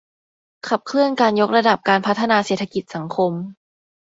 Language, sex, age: Thai, female, under 19